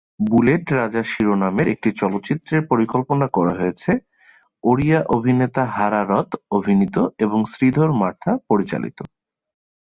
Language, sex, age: Bengali, male, 30-39